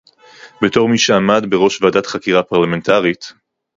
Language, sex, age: Hebrew, male, 19-29